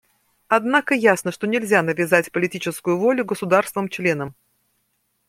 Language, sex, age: Russian, female, 50-59